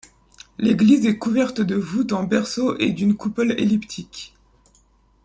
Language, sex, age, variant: French, male, under 19, Français de métropole